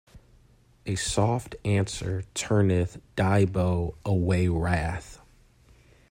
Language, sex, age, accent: English, male, 19-29, United States English